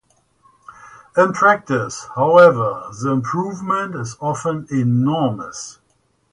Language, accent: English, United States English